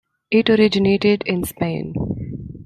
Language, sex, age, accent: English, female, 19-29, India and South Asia (India, Pakistan, Sri Lanka)